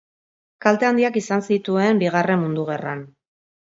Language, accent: Basque, Mendebalekoa (Araba, Bizkaia, Gipuzkoako mendebaleko herri batzuk)